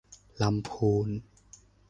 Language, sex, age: Thai, male, 19-29